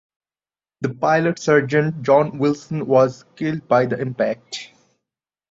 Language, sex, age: English, male, 19-29